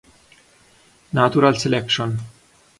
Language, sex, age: Italian, male, 30-39